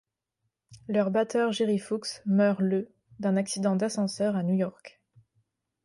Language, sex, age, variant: French, female, 19-29, Français de métropole